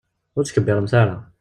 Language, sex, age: Kabyle, male, 19-29